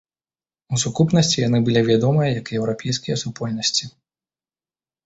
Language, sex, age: Belarusian, male, 30-39